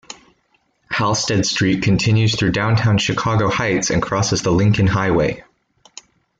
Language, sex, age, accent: English, male, 19-29, United States English